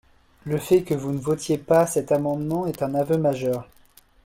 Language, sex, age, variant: French, male, 19-29, Français de métropole